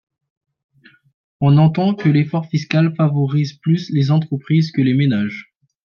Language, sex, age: French, male, 19-29